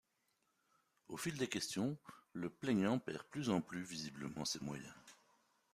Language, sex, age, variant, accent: French, male, 50-59, Français d'Europe, Français de Belgique